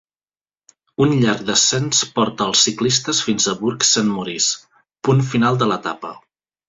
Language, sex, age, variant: Catalan, male, 30-39, Central